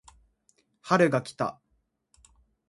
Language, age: Japanese, 19-29